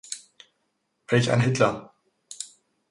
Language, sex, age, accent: German, male, 19-29, Deutschland Deutsch